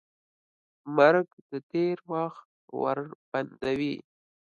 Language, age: Pashto, 30-39